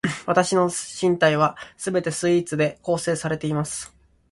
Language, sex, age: Japanese, male, 19-29